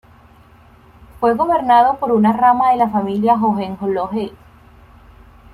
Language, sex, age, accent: Spanish, female, 19-29, Caribe: Cuba, Venezuela, Puerto Rico, República Dominicana, Panamá, Colombia caribeña, México caribeño, Costa del golfo de México